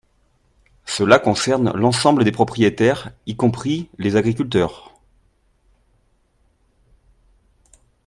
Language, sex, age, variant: French, male, 30-39, Français de métropole